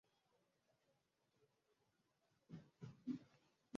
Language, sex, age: Swahili, male, 30-39